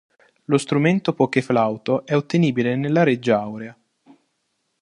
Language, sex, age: Italian, male, 19-29